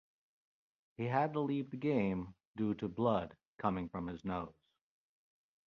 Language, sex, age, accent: English, male, 50-59, United States English